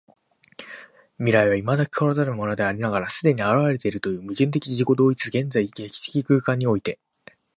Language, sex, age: Japanese, male, 19-29